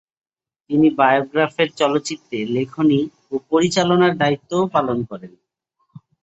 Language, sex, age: Bengali, male, 30-39